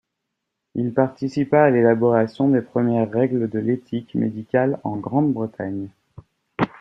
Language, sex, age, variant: French, male, 19-29, Français de métropole